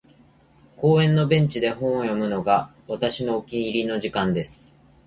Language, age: Japanese, 30-39